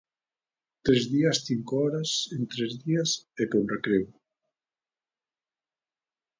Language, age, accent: Galician, 50-59, Central (gheada)